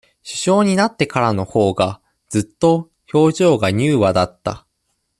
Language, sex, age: Japanese, male, 19-29